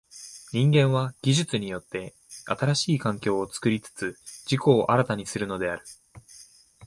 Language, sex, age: Japanese, male, 19-29